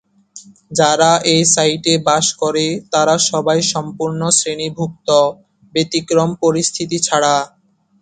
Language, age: Bengali, 19-29